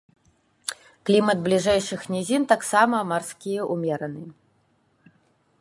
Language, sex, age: Belarusian, female, 30-39